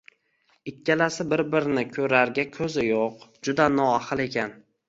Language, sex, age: Uzbek, male, 19-29